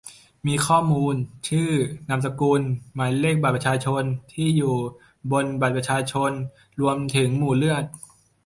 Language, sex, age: Thai, male, 19-29